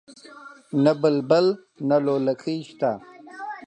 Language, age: Pashto, 30-39